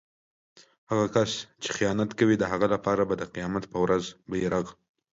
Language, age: Pashto, 19-29